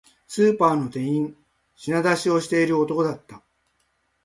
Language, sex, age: Japanese, male, 60-69